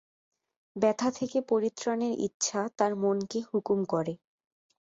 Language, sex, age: Bengali, female, 19-29